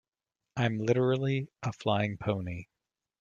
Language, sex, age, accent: English, male, 40-49, United States English